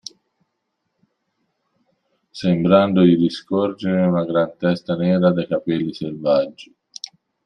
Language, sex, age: Italian, male, 40-49